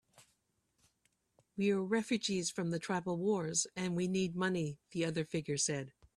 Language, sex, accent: English, female, Canadian English